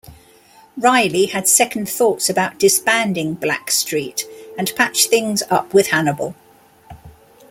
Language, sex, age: English, female, 60-69